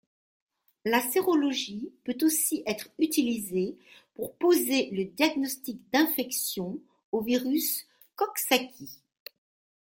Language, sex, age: French, female, 60-69